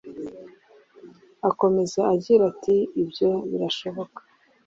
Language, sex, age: Kinyarwanda, female, 30-39